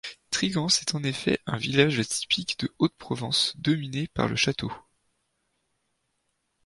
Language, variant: French, Français de métropole